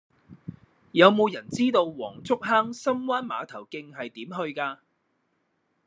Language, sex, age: Cantonese, male, 30-39